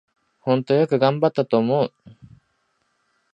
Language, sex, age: Japanese, male, under 19